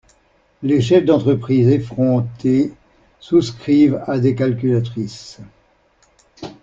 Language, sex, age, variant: French, male, 60-69, Français de métropole